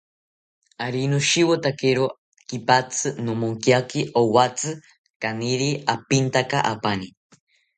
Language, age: South Ucayali Ashéninka, under 19